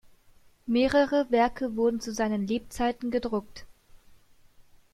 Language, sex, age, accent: German, female, 19-29, Deutschland Deutsch